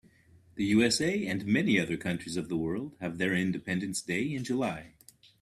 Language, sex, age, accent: English, male, 40-49, United States English